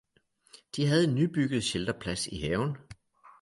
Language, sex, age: Danish, male, 40-49